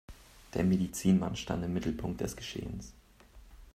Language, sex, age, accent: German, male, 19-29, Deutschland Deutsch